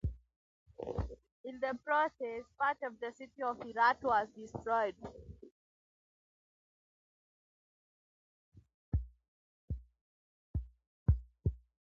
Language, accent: English, Kenyan English